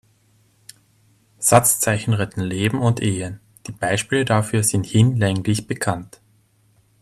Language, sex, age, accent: German, male, 19-29, Österreichisches Deutsch